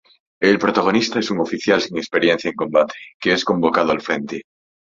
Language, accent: Spanish, España: Norte peninsular (Asturias, Castilla y León, Cantabria, País Vasco, Navarra, Aragón, La Rioja, Guadalajara, Cuenca)